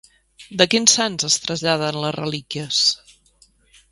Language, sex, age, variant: Catalan, female, 40-49, Central